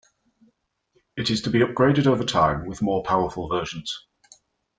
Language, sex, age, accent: English, male, 40-49, England English